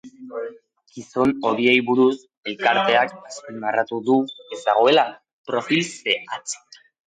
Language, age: Basque, under 19